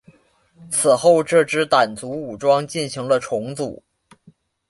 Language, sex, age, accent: Chinese, male, 19-29, 出生地：黑龙江省